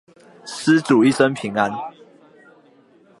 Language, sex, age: Chinese, male, under 19